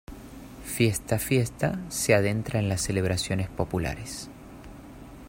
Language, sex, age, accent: Spanish, male, 19-29, Rioplatense: Argentina, Uruguay, este de Bolivia, Paraguay